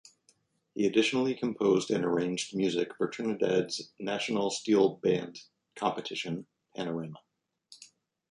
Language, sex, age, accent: English, male, 40-49, United States English